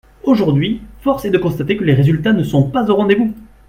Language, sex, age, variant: French, male, 30-39, Français de métropole